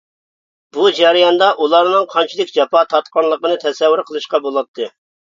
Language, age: Uyghur, 40-49